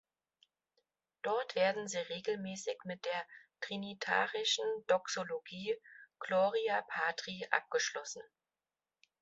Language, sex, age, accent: German, female, 30-39, Deutschland Deutsch